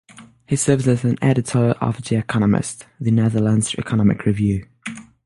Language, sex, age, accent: English, male, under 19, french accent